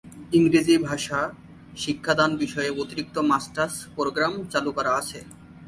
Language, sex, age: Bengali, male, 19-29